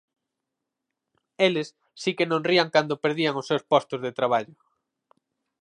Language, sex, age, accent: Galician, male, 19-29, Central (gheada)